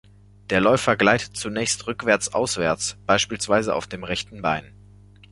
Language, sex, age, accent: German, male, 19-29, Deutschland Deutsch